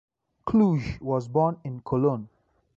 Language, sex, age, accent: English, male, 19-29, Southern African (South Africa, Zimbabwe, Namibia)